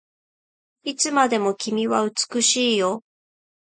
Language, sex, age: Japanese, female, 40-49